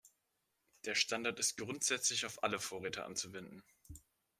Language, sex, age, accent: German, male, 19-29, Deutschland Deutsch